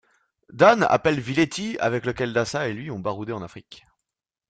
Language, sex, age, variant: French, male, 19-29, Français de métropole